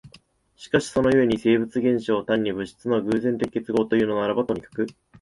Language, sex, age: Japanese, male, 19-29